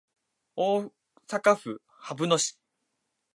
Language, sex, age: Japanese, male, 19-29